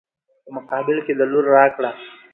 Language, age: Pashto, under 19